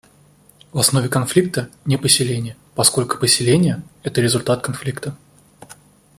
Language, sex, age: Russian, male, 19-29